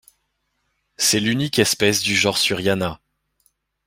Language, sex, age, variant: French, male, 19-29, Français de métropole